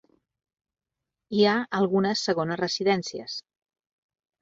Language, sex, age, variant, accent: Catalan, female, 40-49, Central, central